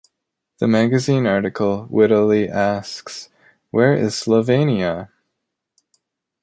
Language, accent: English, United States English